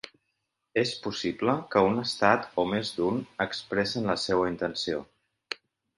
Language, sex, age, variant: Catalan, male, 30-39, Central